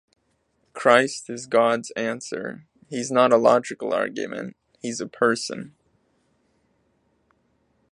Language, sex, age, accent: English, male, 19-29, United States English